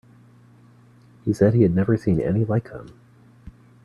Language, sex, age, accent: English, male, 40-49, United States English